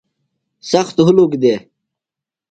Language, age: Phalura, under 19